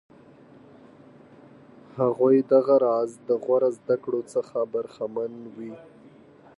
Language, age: Pashto, 19-29